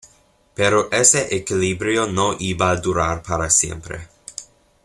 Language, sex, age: Spanish, male, under 19